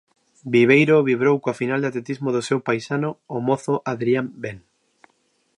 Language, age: Galician, under 19